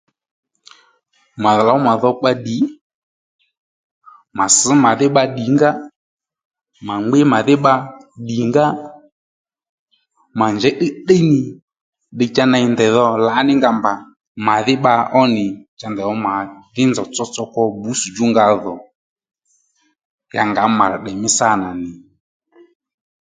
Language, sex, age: Lendu, male, 30-39